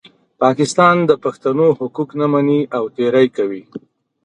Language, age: Pashto, 40-49